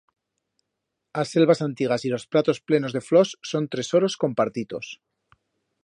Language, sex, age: Aragonese, male, 40-49